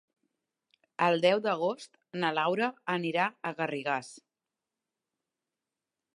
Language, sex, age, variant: Catalan, female, 30-39, Central